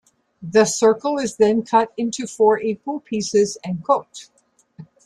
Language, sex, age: English, female, 70-79